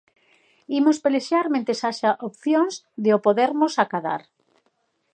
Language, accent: Galician, Normativo (estándar)